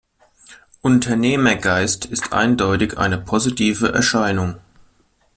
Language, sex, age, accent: German, male, 30-39, Deutschland Deutsch